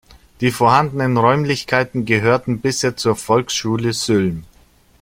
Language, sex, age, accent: German, male, 40-49, Deutschland Deutsch